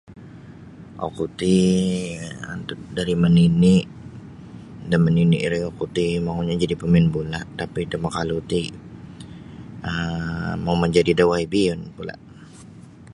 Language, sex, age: Sabah Bisaya, male, 19-29